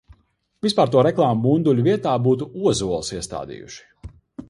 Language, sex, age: Latvian, male, 40-49